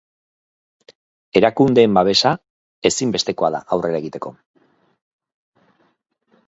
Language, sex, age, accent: Basque, male, 50-59, Erdialdekoa edo Nafarra (Gipuzkoa, Nafarroa)